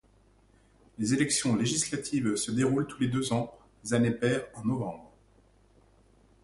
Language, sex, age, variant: French, male, 40-49, Français de métropole